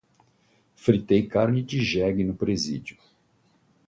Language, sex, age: Portuguese, male, 50-59